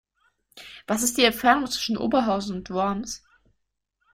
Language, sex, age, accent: German, female, 19-29, Deutschland Deutsch